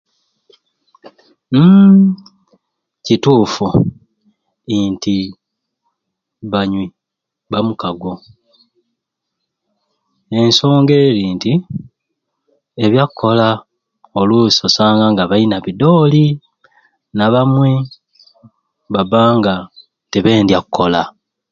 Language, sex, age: Ruuli, male, 30-39